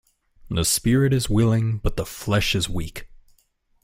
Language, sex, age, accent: English, male, 19-29, United States English